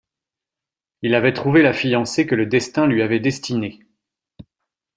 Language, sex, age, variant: French, male, 40-49, Français de métropole